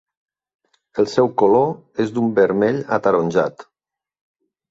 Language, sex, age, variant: Catalan, male, 40-49, Nord-Occidental